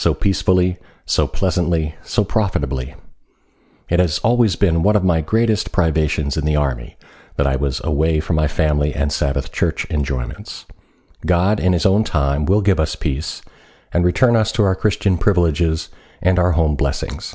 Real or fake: real